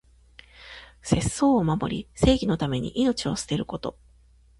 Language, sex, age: Japanese, female, 40-49